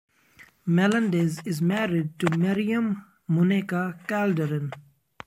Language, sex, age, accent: English, male, 19-29, India and South Asia (India, Pakistan, Sri Lanka)